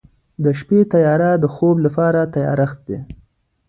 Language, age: Pashto, 30-39